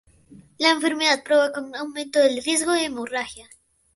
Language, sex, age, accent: Spanish, male, under 19, Andino-Pacífico: Colombia, Perú, Ecuador, oeste de Bolivia y Venezuela andina